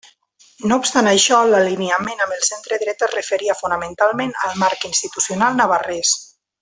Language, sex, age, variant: Catalan, female, 30-39, Nord-Occidental